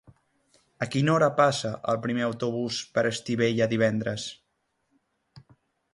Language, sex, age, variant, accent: Catalan, male, 30-39, Central, central